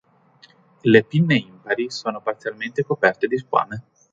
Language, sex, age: Italian, male, 19-29